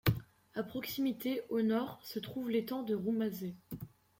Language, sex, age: French, male, under 19